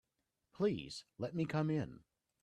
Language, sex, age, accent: English, male, 40-49, Canadian English